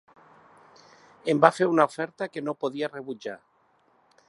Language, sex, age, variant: Catalan, male, 60-69, Central